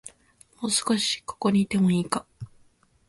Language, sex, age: Japanese, female, 19-29